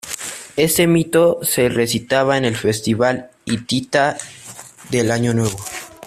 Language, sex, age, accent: Spanish, male, under 19, México